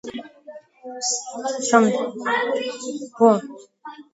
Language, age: Georgian, under 19